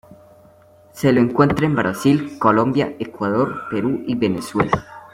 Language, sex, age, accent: Spanish, male, under 19, Andino-Pacífico: Colombia, Perú, Ecuador, oeste de Bolivia y Venezuela andina